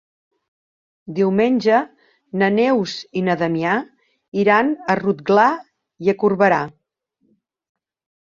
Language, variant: Catalan, Septentrional